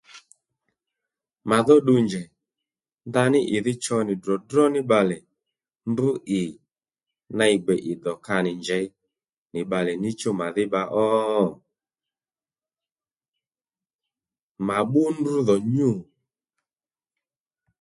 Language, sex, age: Lendu, male, 30-39